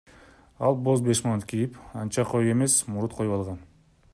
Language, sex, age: Kyrgyz, male, 19-29